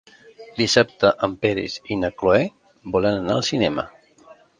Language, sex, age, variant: Catalan, male, 40-49, Central